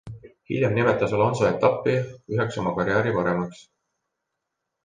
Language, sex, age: Estonian, male, 40-49